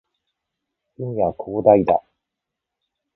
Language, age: Japanese, 50-59